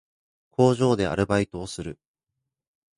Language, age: Japanese, 19-29